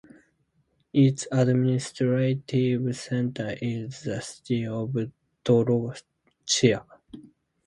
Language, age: English, 19-29